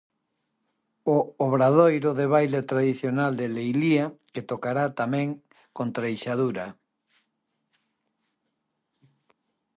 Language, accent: Galician, Normativo (estándar)